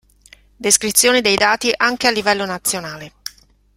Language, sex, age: Italian, female, 50-59